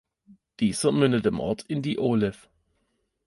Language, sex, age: German, male, 30-39